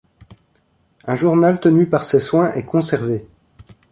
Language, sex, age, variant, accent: French, male, 30-39, Français d'Europe, Français de Belgique